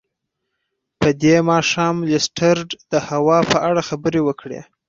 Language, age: Pashto, 19-29